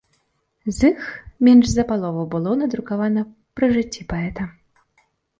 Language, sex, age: Belarusian, female, 30-39